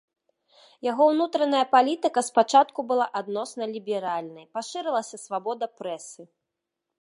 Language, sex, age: Belarusian, female, 30-39